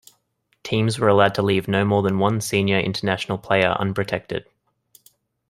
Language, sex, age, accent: English, male, 19-29, Australian English